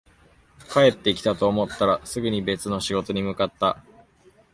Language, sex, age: Japanese, male, 19-29